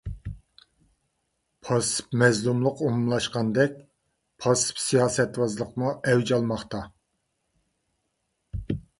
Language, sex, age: Uyghur, male, 40-49